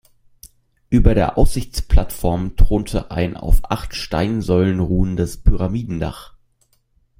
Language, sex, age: German, male, under 19